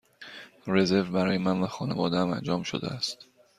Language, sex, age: Persian, male, 30-39